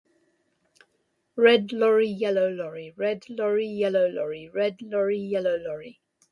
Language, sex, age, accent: English, female, 60-69, England English